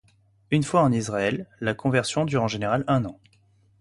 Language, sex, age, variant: French, male, 19-29, Français de métropole